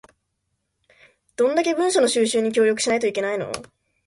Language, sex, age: Japanese, female, 19-29